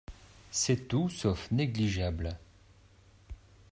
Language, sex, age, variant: French, male, 30-39, Français de métropole